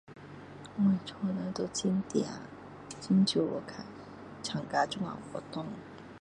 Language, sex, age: Min Dong Chinese, female, 40-49